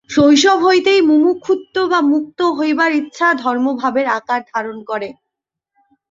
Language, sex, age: Bengali, female, 19-29